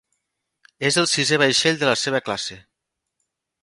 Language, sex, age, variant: Catalan, male, 30-39, Nord-Occidental